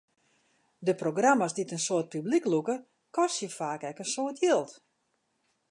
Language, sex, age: Western Frisian, female, 60-69